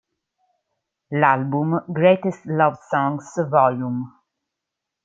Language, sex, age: Italian, female, 30-39